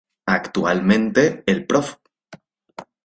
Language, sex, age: Spanish, male, 19-29